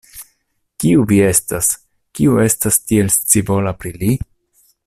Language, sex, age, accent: Esperanto, male, 30-39, Internacia